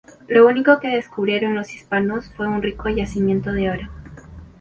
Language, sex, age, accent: Spanish, female, under 19, Andino-Pacífico: Colombia, Perú, Ecuador, oeste de Bolivia y Venezuela andina